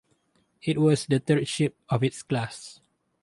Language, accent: English, Malaysian English